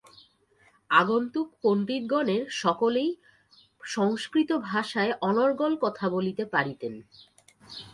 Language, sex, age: Bengali, female, 19-29